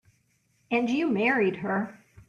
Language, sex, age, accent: English, female, 50-59, United States English